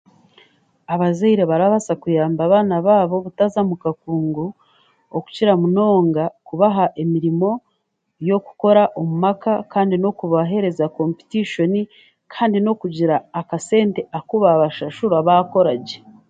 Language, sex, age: Chiga, female, 40-49